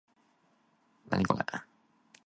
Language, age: Cantonese, 19-29